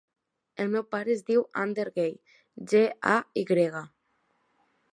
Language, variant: Catalan, Septentrional